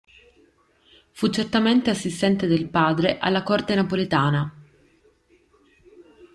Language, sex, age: Italian, female, 30-39